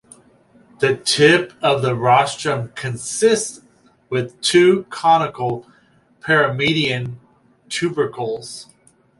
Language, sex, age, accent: English, male, 50-59, United States English